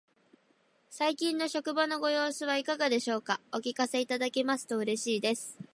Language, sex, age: Japanese, female, 19-29